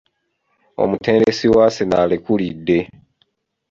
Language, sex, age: Ganda, male, 19-29